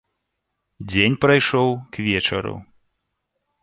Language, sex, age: Belarusian, male, 30-39